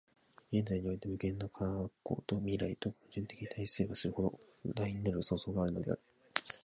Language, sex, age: Japanese, male, 19-29